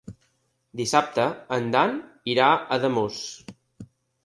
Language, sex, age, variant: Catalan, male, 30-39, Septentrional